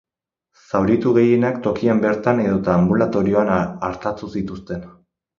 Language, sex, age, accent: Basque, male, 19-29, Erdialdekoa edo Nafarra (Gipuzkoa, Nafarroa)